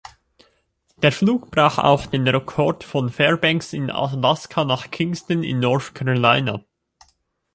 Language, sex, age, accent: German, male, 19-29, Schweizerdeutsch